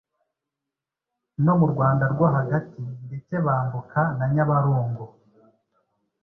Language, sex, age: Kinyarwanda, male, 19-29